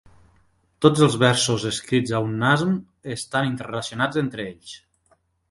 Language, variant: Catalan, Nord-Occidental